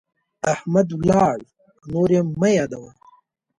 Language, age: Pashto, 19-29